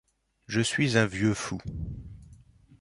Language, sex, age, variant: French, male, 30-39, Français de métropole